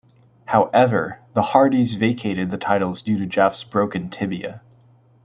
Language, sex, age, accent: English, male, 19-29, United States English